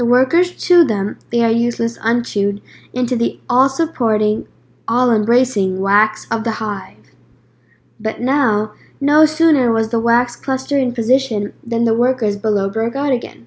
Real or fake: real